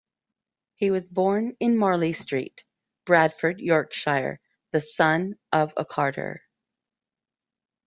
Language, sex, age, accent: English, female, 50-59, United States English